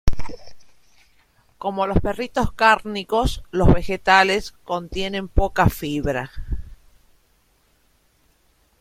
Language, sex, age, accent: Spanish, female, 50-59, Rioplatense: Argentina, Uruguay, este de Bolivia, Paraguay